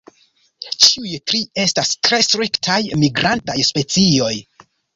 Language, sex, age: Esperanto, male, 19-29